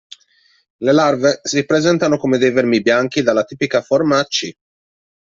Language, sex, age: Italian, male, 30-39